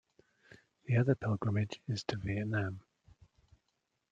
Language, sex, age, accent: English, male, 40-49, England English